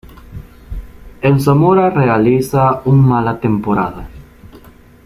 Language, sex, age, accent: Spanish, male, 19-29, América central